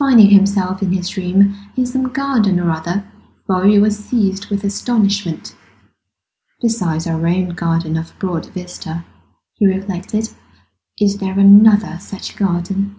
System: none